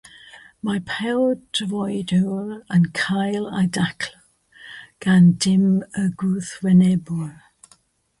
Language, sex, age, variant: Welsh, female, 60-69, South-Western Welsh